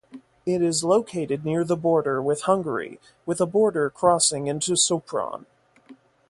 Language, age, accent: English, 19-29, United States English